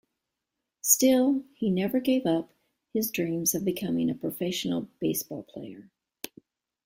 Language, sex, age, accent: English, female, 60-69, United States English